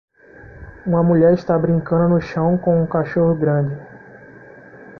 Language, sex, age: Portuguese, male, 30-39